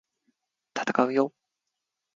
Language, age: Japanese, 30-39